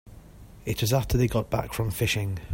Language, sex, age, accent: English, male, 30-39, Welsh English